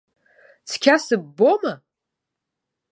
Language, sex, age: Abkhazian, female, 50-59